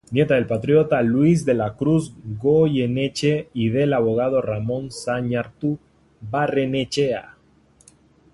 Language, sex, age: Spanish, male, 19-29